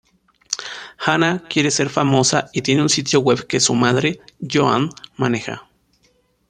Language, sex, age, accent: Spanish, male, 19-29, México